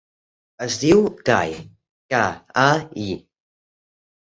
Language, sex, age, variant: Catalan, male, under 19, Central